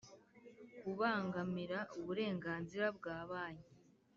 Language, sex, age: Kinyarwanda, female, under 19